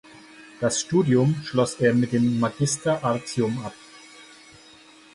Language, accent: German, Deutschland Deutsch